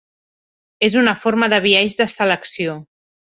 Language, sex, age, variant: Catalan, female, 40-49, Central